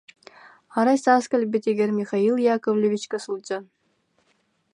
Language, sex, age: Yakut, female, 19-29